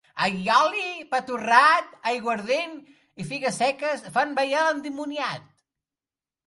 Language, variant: Catalan, Central